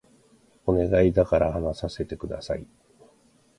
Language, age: Japanese, 50-59